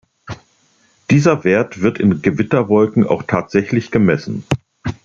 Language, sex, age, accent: German, male, 60-69, Deutschland Deutsch